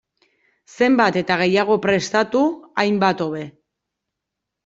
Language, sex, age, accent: Basque, female, 30-39, Erdialdekoa edo Nafarra (Gipuzkoa, Nafarroa)